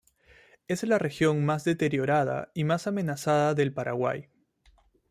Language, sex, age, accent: Spanish, male, 30-39, Andino-Pacífico: Colombia, Perú, Ecuador, oeste de Bolivia y Venezuela andina